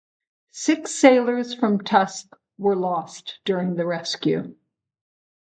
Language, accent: English, United States English